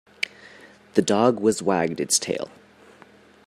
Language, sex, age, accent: English, male, 19-29, United States English